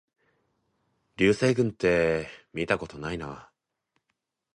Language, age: Japanese, 19-29